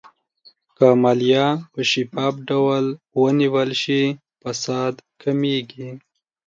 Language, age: Pashto, 19-29